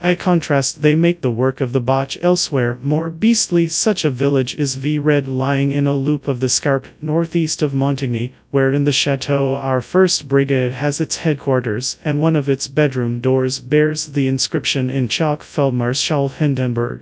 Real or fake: fake